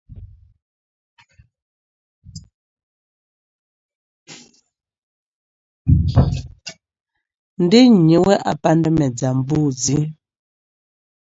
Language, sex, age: Venda, female, 40-49